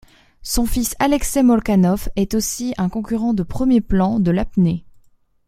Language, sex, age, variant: French, female, 19-29, Français de métropole